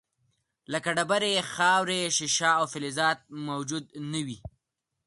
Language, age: Pashto, under 19